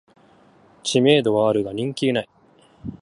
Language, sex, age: Japanese, male, under 19